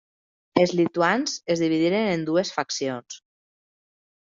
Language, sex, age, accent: Catalan, female, 30-39, valencià